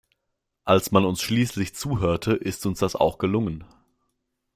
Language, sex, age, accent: German, male, 19-29, Deutschland Deutsch